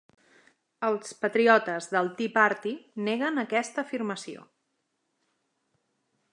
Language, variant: Catalan, Central